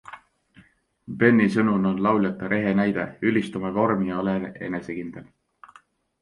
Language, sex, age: Estonian, male, 19-29